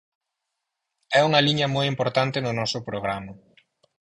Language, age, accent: Galician, 30-39, Normativo (estándar)